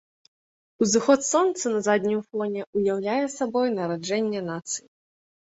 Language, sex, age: Belarusian, female, 19-29